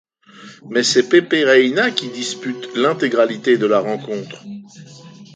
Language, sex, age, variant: French, male, 60-69, Français de métropole